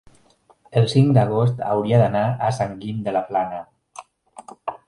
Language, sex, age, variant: Catalan, male, 40-49, Central